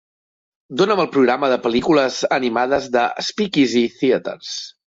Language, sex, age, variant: Catalan, male, 30-39, Central